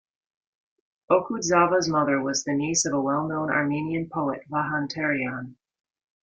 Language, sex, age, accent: English, female, 50-59, United States English